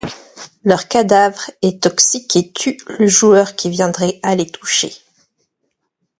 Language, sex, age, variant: French, female, 30-39, Français de métropole